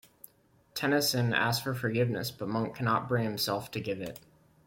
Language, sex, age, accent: English, male, 19-29, United States English